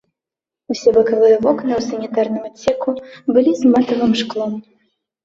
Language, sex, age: Belarusian, female, 19-29